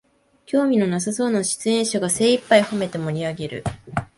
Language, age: Japanese, 19-29